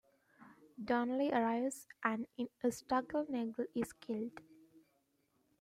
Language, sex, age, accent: English, female, 19-29, England English